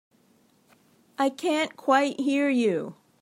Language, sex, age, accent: English, female, 30-39, United States English